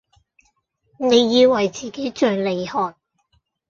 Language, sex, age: Cantonese, female, 30-39